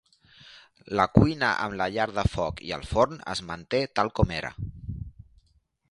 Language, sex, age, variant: Catalan, male, 40-49, Central